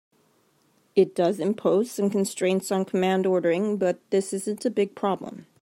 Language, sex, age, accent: English, female, 30-39, United States English